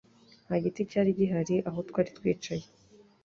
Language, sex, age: Kinyarwanda, female, 19-29